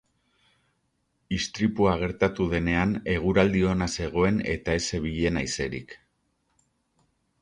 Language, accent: Basque, Erdialdekoa edo Nafarra (Gipuzkoa, Nafarroa)